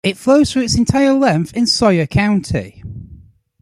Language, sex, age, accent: English, male, 19-29, England English